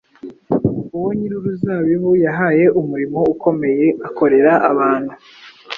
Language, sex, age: Kinyarwanda, male, 19-29